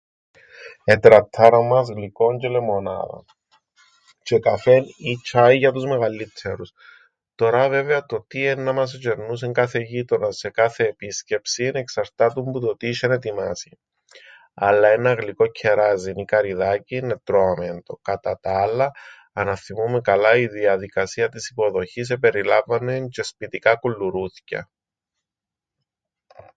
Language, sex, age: Greek, male, 40-49